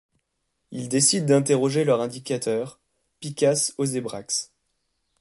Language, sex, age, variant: French, male, 19-29, Français de métropole